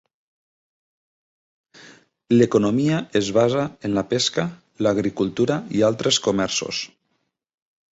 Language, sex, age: Catalan, male, 40-49